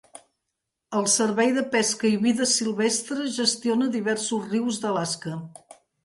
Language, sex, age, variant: Catalan, female, 60-69, Central